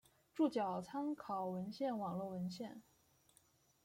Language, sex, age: Chinese, female, 19-29